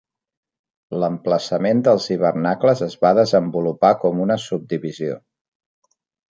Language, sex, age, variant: Catalan, male, 40-49, Central